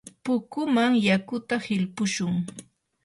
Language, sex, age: Yanahuanca Pasco Quechua, female, 30-39